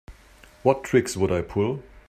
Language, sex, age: English, male, 50-59